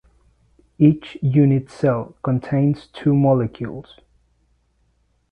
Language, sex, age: English, male, 30-39